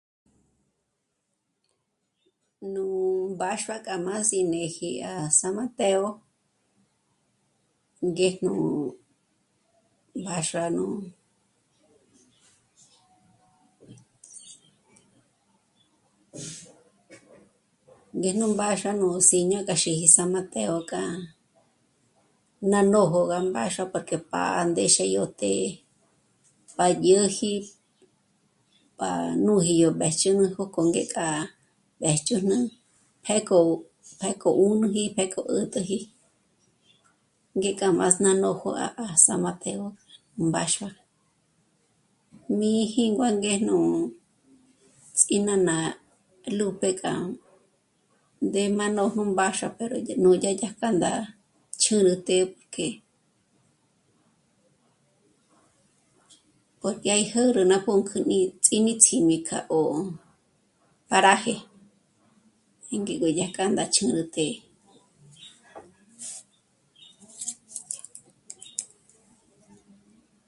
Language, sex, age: Michoacán Mazahua, female, 19-29